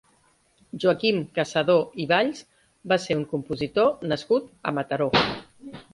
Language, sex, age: Catalan, female, 40-49